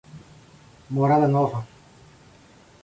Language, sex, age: Portuguese, male, 40-49